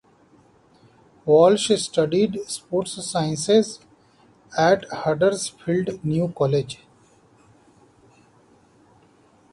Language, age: English, 40-49